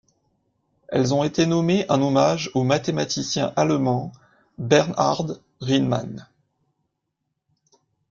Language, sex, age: French, male, 19-29